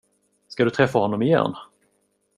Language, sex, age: Swedish, male, 30-39